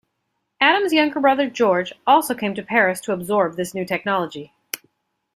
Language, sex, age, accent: English, female, 40-49, United States English